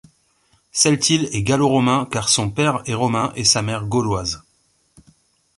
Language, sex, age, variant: French, male, 40-49, Français de métropole